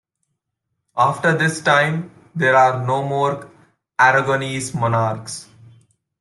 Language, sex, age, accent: English, male, 19-29, India and South Asia (India, Pakistan, Sri Lanka)